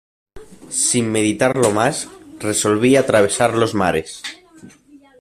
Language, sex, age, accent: Spanish, male, under 19, España: Centro-Sur peninsular (Madrid, Toledo, Castilla-La Mancha)